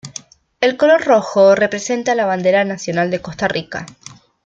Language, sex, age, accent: Spanish, female, 30-39, Rioplatense: Argentina, Uruguay, este de Bolivia, Paraguay